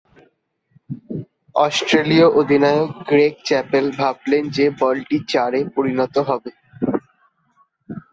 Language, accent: Bengali, Native